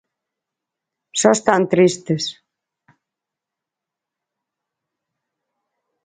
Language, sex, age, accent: Galician, female, 40-49, Central (gheada)